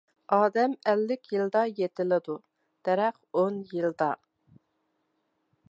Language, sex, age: Uyghur, female, 50-59